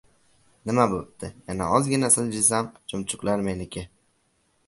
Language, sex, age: Uzbek, male, under 19